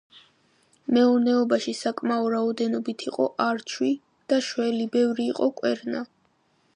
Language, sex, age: Georgian, female, under 19